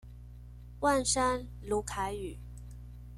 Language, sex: Chinese, female